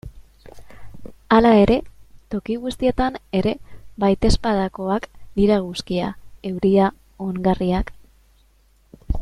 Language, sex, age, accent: Basque, female, 19-29, Mendebalekoa (Araba, Bizkaia, Gipuzkoako mendebaleko herri batzuk)